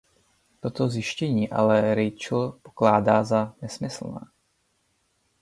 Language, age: Czech, 19-29